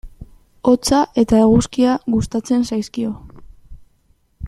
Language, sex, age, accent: Basque, female, under 19, Mendebalekoa (Araba, Bizkaia, Gipuzkoako mendebaleko herri batzuk)